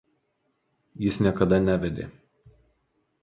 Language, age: Lithuanian, 40-49